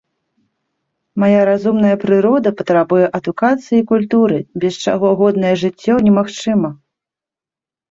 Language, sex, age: Belarusian, female, 30-39